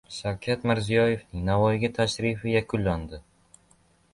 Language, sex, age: Uzbek, male, under 19